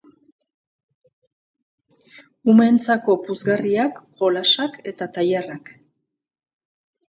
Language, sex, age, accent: Basque, female, 50-59, Erdialdekoa edo Nafarra (Gipuzkoa, Nafarroa)